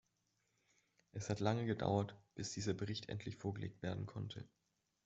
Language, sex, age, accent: German, male, 19-29, Deutschland Deutsch